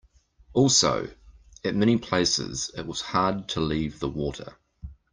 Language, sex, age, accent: English, male, 40-49, New Zealand English